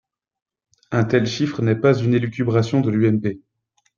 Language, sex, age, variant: French, male, 30-39, Français de métropole